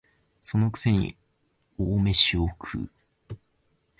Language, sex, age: Japanese, male, 19-29